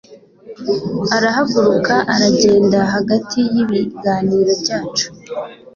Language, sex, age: Kinyarwanda, female, 19-29